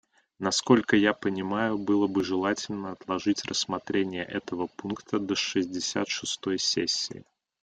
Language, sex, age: Russian, male, 30-39